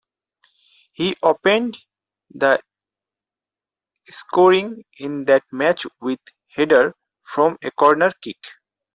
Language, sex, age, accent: English, male, 19-29, India and South Asia (India, Pakistan, Sri Lanka); bangladesh